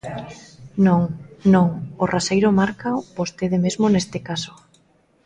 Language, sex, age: Galician, female, 40-49